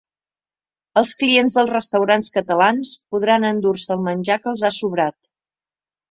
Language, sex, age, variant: Catalan, female, 60-69, Central